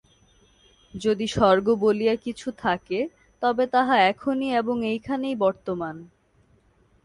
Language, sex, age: Bengali, female, 19-29